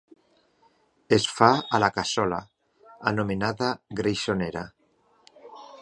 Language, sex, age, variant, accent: Catalan, male, 50-59, Valencià central, valencià